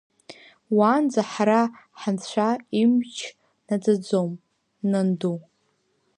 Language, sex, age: Abkhazian, female, under 19